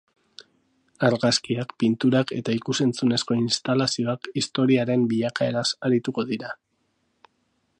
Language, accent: Basque, Mendebalekoa (Araba, Bizkaia, Gipuzkoako mendebaleko herri batzuk)